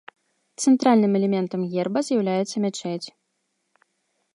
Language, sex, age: Belarusian, female, 19-29